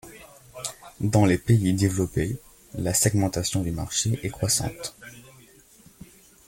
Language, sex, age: French, male, under 19